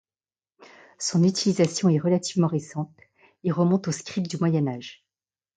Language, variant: French, Français de métropole